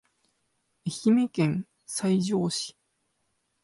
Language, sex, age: Japanese, male, 19-29